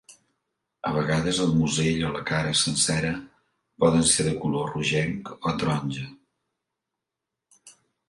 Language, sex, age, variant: Catalan, male, 50-59, Central